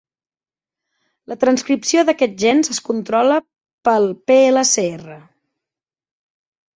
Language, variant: Catalan, Central